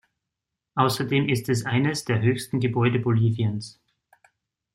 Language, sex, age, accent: German, male, 30-39, Österreichisches Deutsch